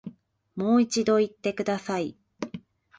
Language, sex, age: Japanese, female, 19-29